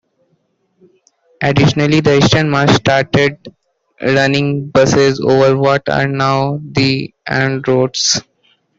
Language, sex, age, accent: English, male, 19-29, United States English